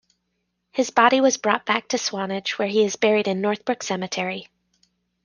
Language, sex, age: English, female, 30-39